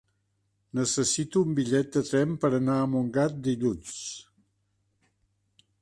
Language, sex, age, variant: Catalan, male, 70-79, Central